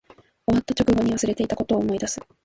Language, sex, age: Japanese, female, 19-29